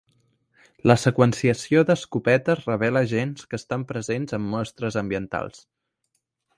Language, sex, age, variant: Catalan, male, under 19, Central